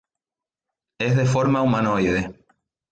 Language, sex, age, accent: Spanish, male, 19-29, España: Islas Canarias